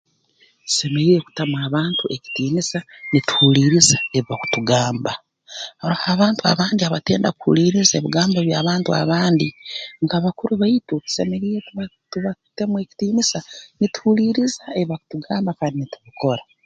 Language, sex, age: Tooro, female, 40-49